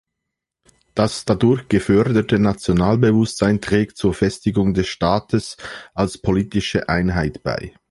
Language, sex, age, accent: German, male, 40-49, Schweizerdeutsch